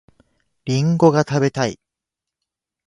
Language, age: Japanese, 19-29